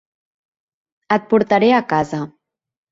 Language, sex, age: Catalan, female, 30-39